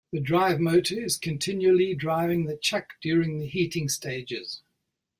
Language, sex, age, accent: English, male, 70-79, New Zealand English